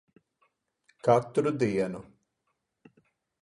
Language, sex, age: Latvian, male, 50-59